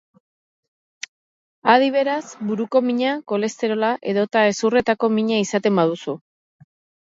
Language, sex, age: Basque, female, 40-49